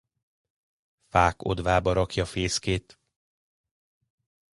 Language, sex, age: Hungarian, male, 40-49